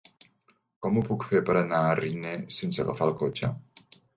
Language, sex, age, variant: Catalan, male, 60-69, Central